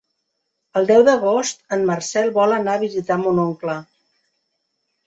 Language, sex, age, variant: Catalan, female, 50-59, Central